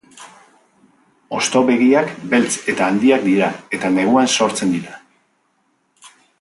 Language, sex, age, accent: Basque, male, 50-59, Mendebalekoa (Araba, Bizkaia, Gipuzkoako mendebaleko herri batzuk)